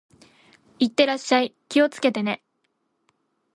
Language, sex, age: Japanese, female, 19-29